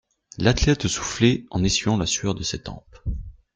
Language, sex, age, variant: French, male, 19-29, Français de métropole